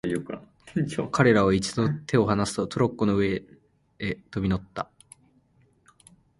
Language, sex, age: Japanese, male, 19-29